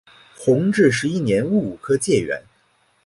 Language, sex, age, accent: Chinese, male, 19-29, 出生地：黑龙江省